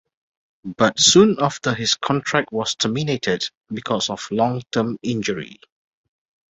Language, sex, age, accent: English, male, 30-39, Malaysian English